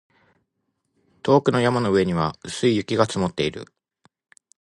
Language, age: Japanese, 40-49